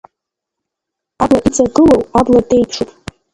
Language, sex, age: Abkhazian, female, under 19